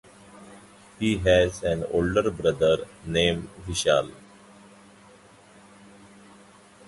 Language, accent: English, India and South Asia (India, Pakistan, Sri Lanka)